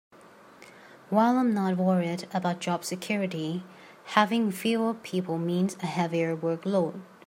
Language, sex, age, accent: English, female, 19-29, England English